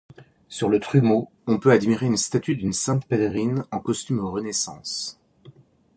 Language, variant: French, Français de métropole